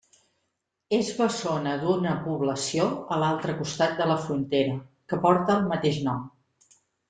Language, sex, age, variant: Catalan, female, 50-59, Central